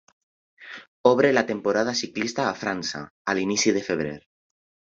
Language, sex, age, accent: Catalan, male, 19-29, valencià